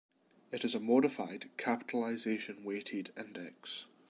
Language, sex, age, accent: English, male, 19-29, Scottish English